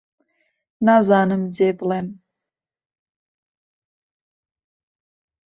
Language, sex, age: Central Kurdish, female, 19-29